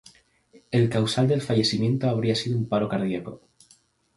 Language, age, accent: Spanish, 19-29, España: Islas Canarias